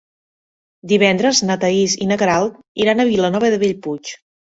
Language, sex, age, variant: Catalan, female, 40-49, Central